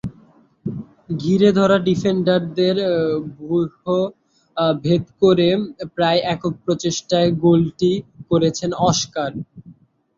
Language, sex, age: Bengali, male, under 19